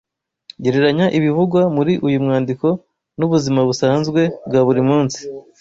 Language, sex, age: Kinyarwanda, male, 19-29